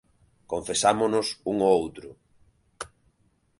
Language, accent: Galician, Normativo (estándar)